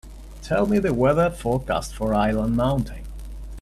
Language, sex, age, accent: English, male, 30-39, United States English